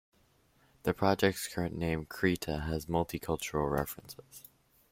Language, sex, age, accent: English, male, under 19, United States English